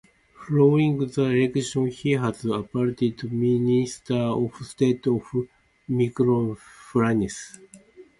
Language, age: English, 60-69